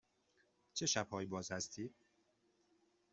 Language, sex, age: Persian, male, 19-29